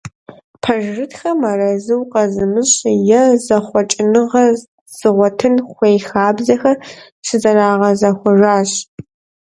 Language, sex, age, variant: Kabardian, female, under 19, Адыгэбзэ (Къэбэрдей, Кирил, псоми зэдай)